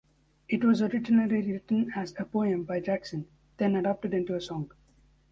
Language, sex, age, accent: English, male, 19-29, United States English